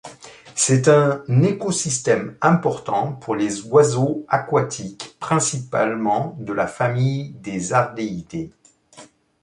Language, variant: French, Français de métropole